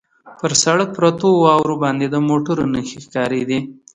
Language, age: Pashto, 30-39